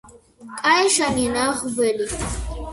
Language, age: Georgian, 30-39